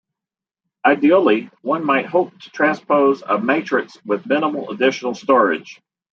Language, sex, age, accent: English, male, 50-59, United States English